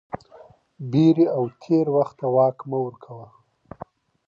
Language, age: Pashto, 30-39